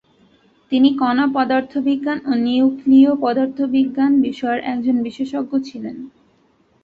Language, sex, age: Bengali, female, under 19